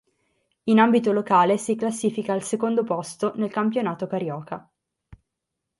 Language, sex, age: Italian, female, 19-29